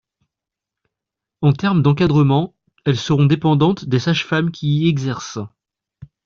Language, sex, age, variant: French, male, 30-39, Français de métropole